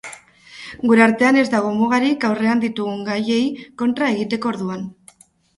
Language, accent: Basque, Mendebalekoa (Araba, Bizkaia, Gipuzkoako mendebaleko herri batzuk)